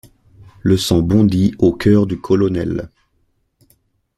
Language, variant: French, Français de métropole